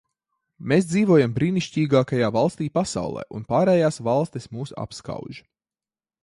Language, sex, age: Latvian, male, 19-29